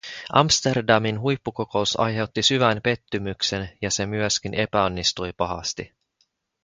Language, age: Finnish, 19-29